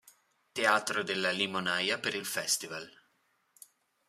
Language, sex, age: Italian, male, under 19